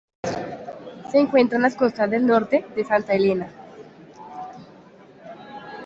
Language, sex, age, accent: Spanish, male, 19-29, Caribe: Cuba, Venezuela, Puerto Rico, República Dominicana, Panamá, Colombia caribeña, México caribeño, Costa del golfo de México